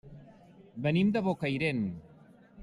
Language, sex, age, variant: Catalan, male, 40-49, Central